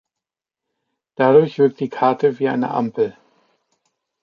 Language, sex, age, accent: German, male, 40-49, Deutschland Deutsch